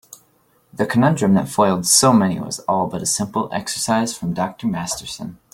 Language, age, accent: English, 19-29, United States English